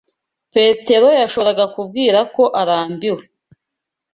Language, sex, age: Kinyarwanda, female, 19-29